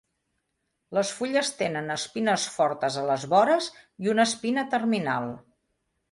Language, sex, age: Catalan, female, 60-69